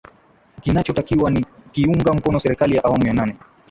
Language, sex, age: Swahili, male, 19-29